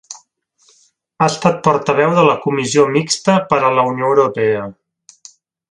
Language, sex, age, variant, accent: Catalan, male, 30-39, Central, central